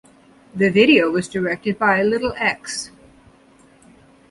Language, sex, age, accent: English, female, 50-59, United States English